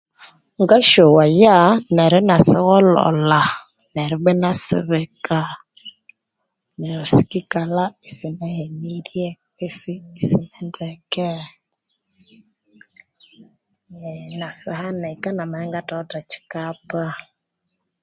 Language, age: Konzo, 19-29